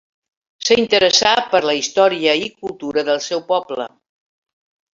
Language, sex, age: Catalan, female, 70-79